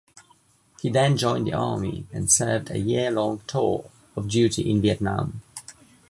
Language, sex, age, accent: English, male, 30-39, England English